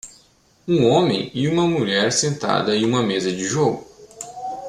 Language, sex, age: Portuguese, male, 19-29